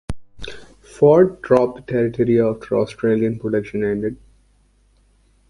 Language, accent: English, India and South Asia (India, Pakistan, Sri Lanka)